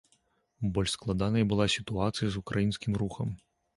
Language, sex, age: Belarusian, male, 30-39